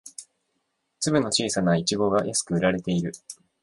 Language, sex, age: Japanese, male, 19-29